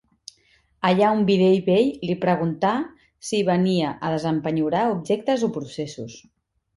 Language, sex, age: Catalan, female, 30-39